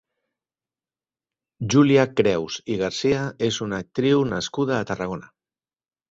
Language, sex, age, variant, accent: Catalan, male, 60-69, Central, Barcelonès